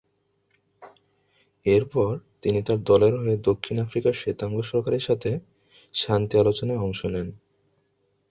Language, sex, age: Bengali, male, under 19